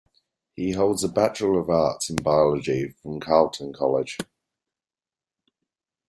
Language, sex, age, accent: English, male, 19-29, England English